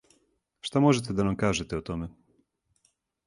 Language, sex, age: Serbian, male, 30-39